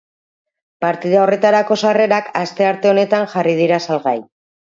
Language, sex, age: Basque, female, 40-49